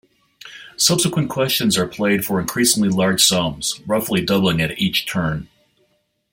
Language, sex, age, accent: English, male, 60-69, United States English